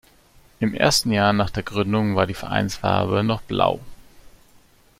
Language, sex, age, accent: German, male, 30-39, Deutschland Deutsch